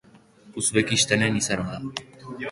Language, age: Basque, under 19